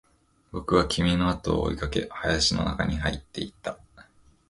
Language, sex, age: Japanese, male, 19-29